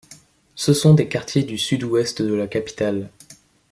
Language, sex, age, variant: French, male, under 19, Français de métropole